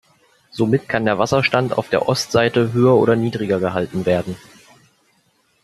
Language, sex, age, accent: German, male, 19-29, Deutschland Deutsch